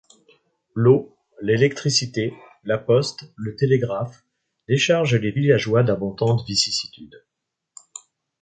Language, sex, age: French, male, 60-69